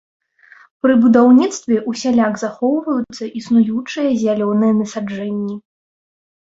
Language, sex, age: Belarusian, female, 30-39